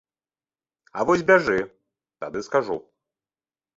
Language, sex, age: Belarusian, male, 19-29